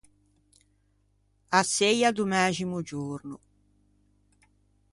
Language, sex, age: Ligurian, female, 60-69